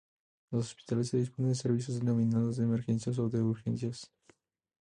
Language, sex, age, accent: Spanish, male, 19-29, México